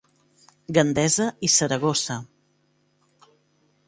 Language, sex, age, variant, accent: Catalan, female, 50-59, Central, central